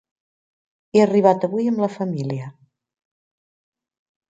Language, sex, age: Catalan, female, 60-69